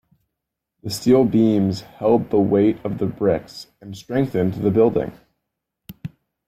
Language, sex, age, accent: English, male, 19-29, United States English